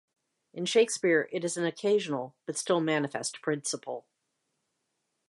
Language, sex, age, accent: English, female, 50-59, United States English